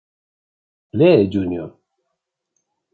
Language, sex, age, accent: Spanish, male, 40-49, Chileno: Chile, Cuyo